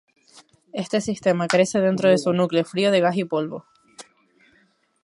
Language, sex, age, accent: Spanish, female, 19-29, España: Islas Canarias